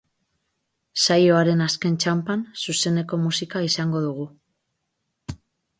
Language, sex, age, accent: Basque, female, 40-49, Mendebalekoa (Araba, Bizkaia, Gipuzkoako mendebaleko herri batzuk)